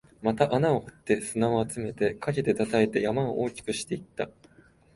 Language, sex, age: Japanese, male, 19-29